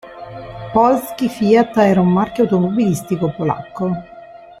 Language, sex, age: Italian, female, 50-59